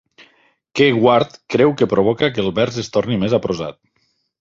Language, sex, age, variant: Catalan, male, 40-49, Septentrional